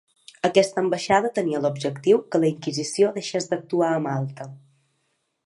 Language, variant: Catalan, Balear